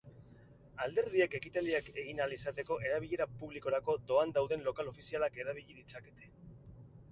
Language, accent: Basque, Mendebalekoa (Araba, Bizkaia, Gipuzkoako mendebaleko herri batzuk)